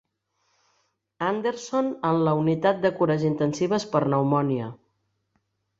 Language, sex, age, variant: Catalan, female, 60-69, Central